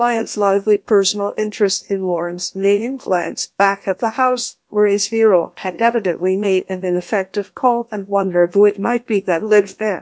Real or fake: fake